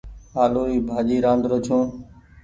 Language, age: Goaria, 19-29